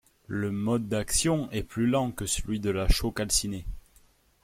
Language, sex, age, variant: French, male, 19-29, Français de métropole